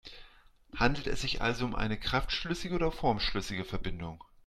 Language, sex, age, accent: German, male, 40-49, Deutschland Deutsch